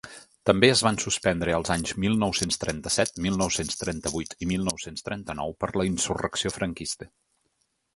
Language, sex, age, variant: Catalan, male, 30-39, Nord-Occidental